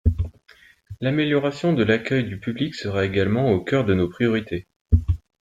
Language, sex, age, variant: French, male, 30-39, Français de métropole